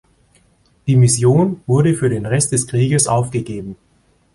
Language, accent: German, Deutschland Deutsch